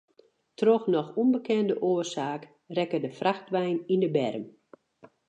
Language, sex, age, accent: Western Frisian, female, 60-69, Wâldfrysk